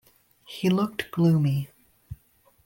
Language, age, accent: English, under 19, United States English